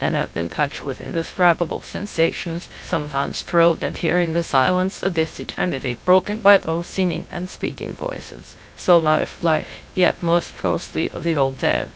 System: TTS, GlowTTS